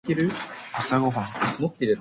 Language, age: Japanese, 19-29